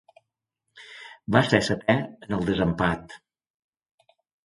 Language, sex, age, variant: Catalan, male, 60-69, Balear